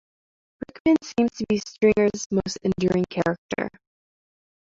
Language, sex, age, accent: English, female, 19-29, United States English